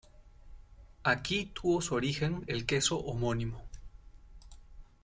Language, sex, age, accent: Spanish, male, 19-29, Andino-Pacífico: Colombia, Perú, Ecuador, oeste de Bolivia y Venezuela andina